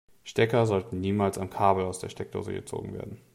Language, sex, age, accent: German, male, 30-39, Deutschland Deutsch